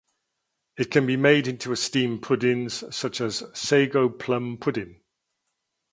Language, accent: English, Welsh English